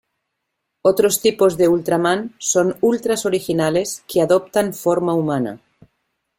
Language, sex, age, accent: Spanish, female, 50-59, España: Norte peninsular (Asturias, Castilla y León, Cantabria, País Vasco, Navarra, Aragón, La Rioja, Guadalajara, Cuenca)